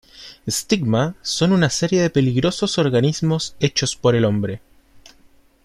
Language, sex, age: Spanish, male, 19-29